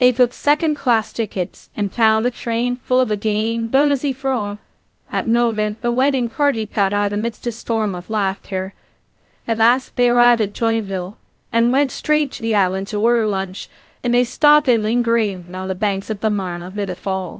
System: TTS, VITS